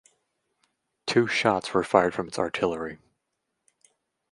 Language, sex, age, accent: English, male, 19-29, United States English